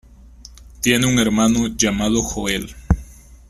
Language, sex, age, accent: Spanish, male, 19-29, México